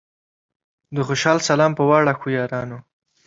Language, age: Pashto, 19-29